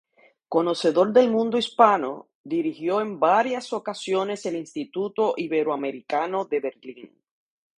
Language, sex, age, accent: Spanish, female, 50-59, Caribe: Cuba, Venezuela, Puerto Rico, República Dominicana, Panamá, Colombia caribeña, México caribeño, Costa del golfo de México